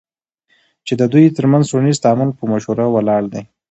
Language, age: Pashto, 19-29